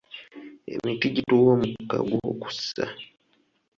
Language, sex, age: Ganda, male, 19-29